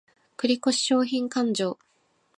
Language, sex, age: Japanese, female, 19-29